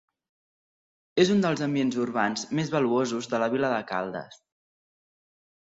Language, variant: Catalan, Central